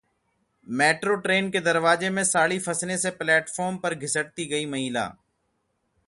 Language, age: Hindi, 30-39